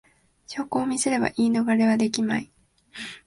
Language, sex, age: Japanese, female, 19-29